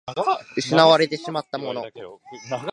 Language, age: Japanese, under 19